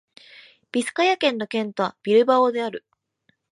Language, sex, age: Japanese, female, 19-29